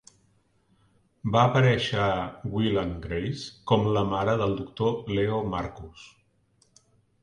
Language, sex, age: Catalan, male, 50-59